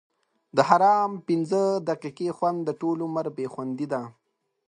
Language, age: Pashto, 19-29